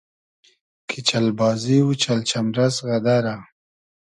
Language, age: Hazaragi, 19-29